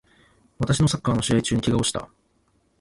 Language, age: Japanese, 40-49